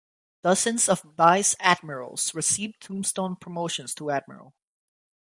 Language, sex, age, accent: English, female, under 19, United States English